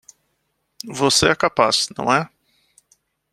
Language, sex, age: Portuguese, male, 40-49